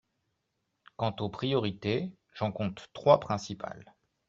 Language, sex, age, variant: French, male, 40-49, Français de métropole